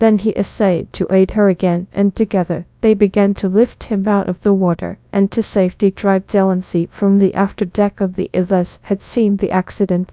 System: TTS, GradTTS